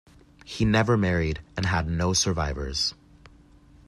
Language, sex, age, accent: English, male, 19-29, United States English